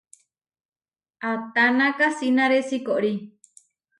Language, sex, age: Huarijio, female, 30-39